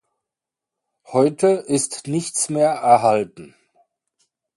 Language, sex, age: German, male, 50-59